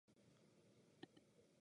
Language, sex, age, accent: Japanese, male, 19-29, 標準語